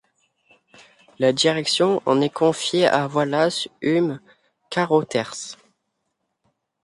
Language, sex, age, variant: French, male, under 19, Français de métropole